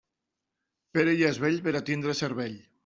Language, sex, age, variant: Catalan, female, 40-49, Central